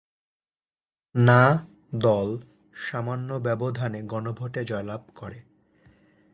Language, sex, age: Bengali, male, 19-29